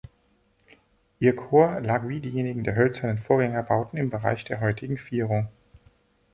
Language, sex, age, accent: German, male, 30-39, Deutschland Deutsch